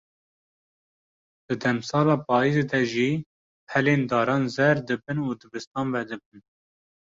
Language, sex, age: Kurdish, male, 19-29